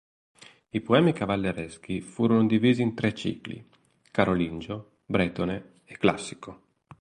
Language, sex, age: Italian, male, 40-49